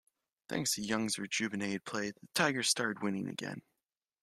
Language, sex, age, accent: English, male, 19-29, United States English